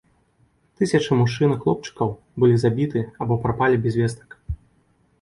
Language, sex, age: Belarusian, male, 19-29